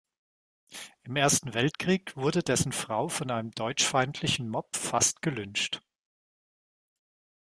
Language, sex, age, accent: German, male, 30-39, Deutschland Deutsch